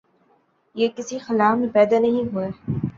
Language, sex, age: Urdu, female, 19-29